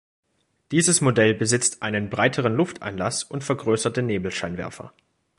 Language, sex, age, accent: German, male, under 19, Deutschland Deutsch